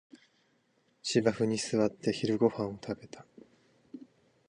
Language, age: Japanese, 19-29